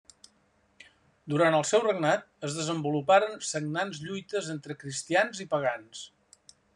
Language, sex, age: Catalan, male, 70-79